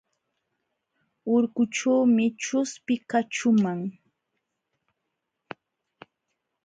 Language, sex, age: Jauja Wanca Quechua, female, 19-29